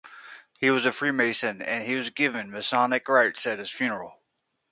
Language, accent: English, United States English